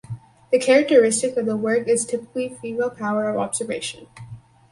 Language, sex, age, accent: English, female, under 19, United States English